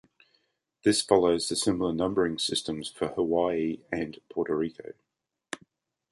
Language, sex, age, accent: English, male, 50-59, Australian English